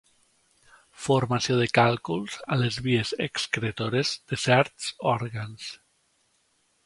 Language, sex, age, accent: Catalan, male, 30-39, valencià